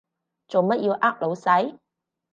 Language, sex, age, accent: Cantonese, female, 30-39, 广州音